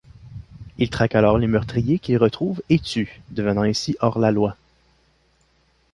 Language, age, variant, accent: French, 19-29, Français d'Amérique du Nord, Français du Canada